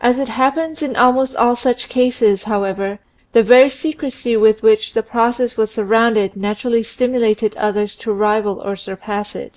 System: none